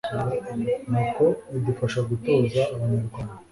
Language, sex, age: Kinyarwanda, male, 19-29